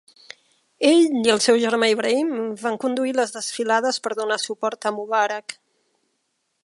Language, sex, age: Catalan, female, 50-59